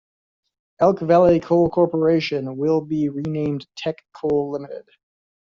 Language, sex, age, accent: English, male, 30-39, United States English